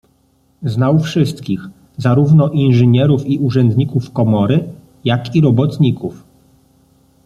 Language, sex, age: Polish, male, 30-39